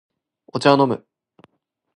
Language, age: Japanese, 19-29